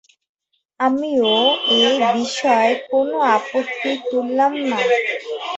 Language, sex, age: Bengali, female, 19-29